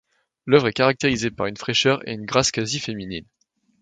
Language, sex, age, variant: French, male, 19-29, Français de métropole